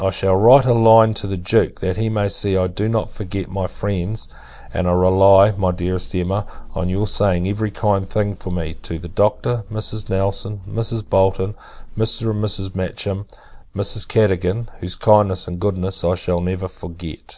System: none